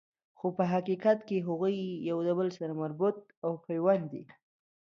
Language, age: Pashto, 19-29